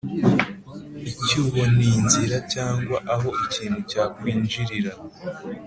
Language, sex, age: Kinyarwanda, male, 19-29